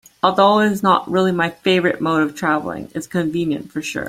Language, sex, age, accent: English, female, 19-29, Canadian English